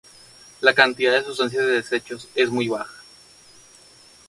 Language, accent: Spanish, México